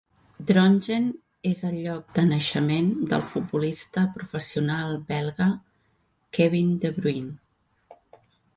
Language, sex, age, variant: Catalan, female, 50-59, Central